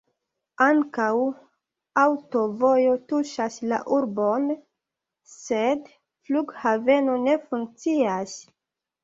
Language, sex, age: Esperanto, female, 19-29